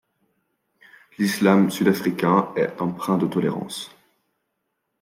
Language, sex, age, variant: French, male, 19-29, Français de métropole